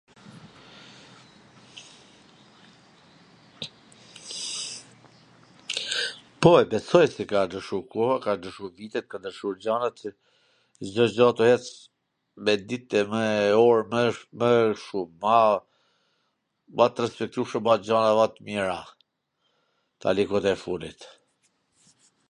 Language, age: Gheg Albanian, 40-49